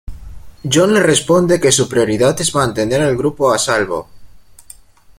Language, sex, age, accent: Spanish, male, under 19, Andino-Pacífico: Colombia, Perú, Ecuador, oeste de Bolivia y Venezuela andina